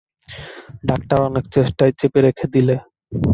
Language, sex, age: Bengali, male, 19-29